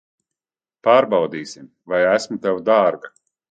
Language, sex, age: Latvian, male, 40-49